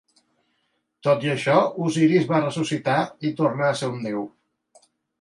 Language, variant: Catalan, Central